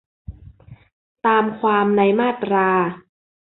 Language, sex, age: Thai, female, 19-29